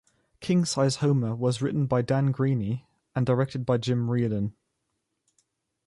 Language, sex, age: English, male, 19-29